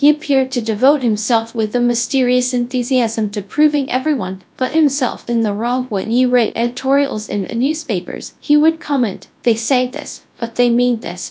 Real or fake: fake